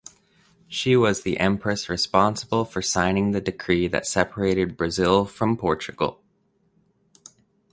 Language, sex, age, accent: English, male, 30-39, Canadian English